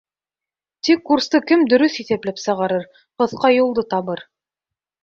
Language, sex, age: Bashkir, female, 19-29